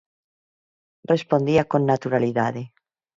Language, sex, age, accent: Galician, female, 40-49, Normativo (estándar)